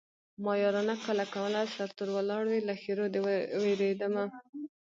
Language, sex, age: Pashto, female, 19-29